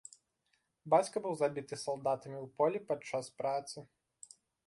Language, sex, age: Belarusian, male, 19-29